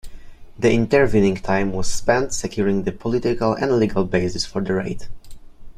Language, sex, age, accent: English, male, under 19, United States English